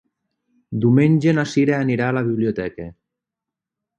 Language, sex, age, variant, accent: Catalan, male, 30-39, Nord-Occidental, nord-occidental; Lleidatà